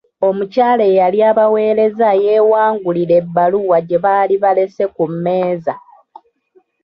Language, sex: Ganda, female